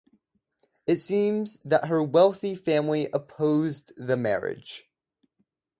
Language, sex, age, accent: English, male, under 19, United States English